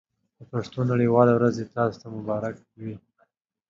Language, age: Pashto, 19-29